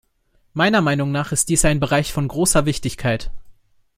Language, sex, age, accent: German, male, 19-29, Deutschland Deutsch